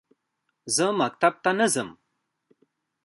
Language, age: Pashto, 19-29